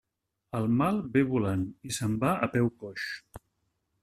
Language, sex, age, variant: Catalan, male, 50-59, Nord-Occidental